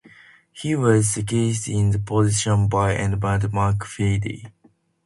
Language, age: English, under 19